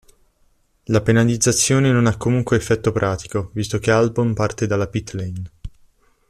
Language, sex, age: Italian, male, under 19